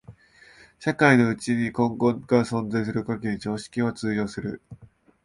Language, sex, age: Japanese, male, 19-29